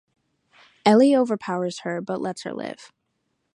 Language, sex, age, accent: English, female, under 19, United States English